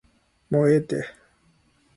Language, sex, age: Japanese, male, 19-29